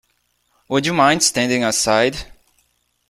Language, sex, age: English, male, 19-29